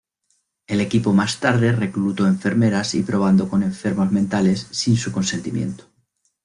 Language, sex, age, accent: Spanish, male, 30-39, España: Centro-Sur peninsular (Madrid, Toledo, Castilla-La Mancha)